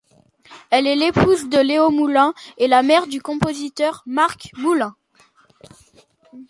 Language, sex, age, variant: French, male, 40-49, Français de métropole